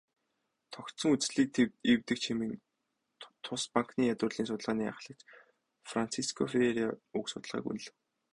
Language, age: Mongolian, 19-29